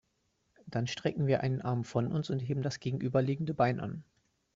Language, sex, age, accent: German, male, 19-29, Deutschland Deutsch